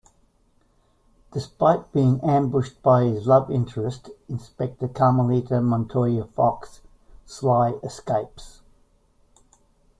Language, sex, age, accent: English, male, 70-79, Australian English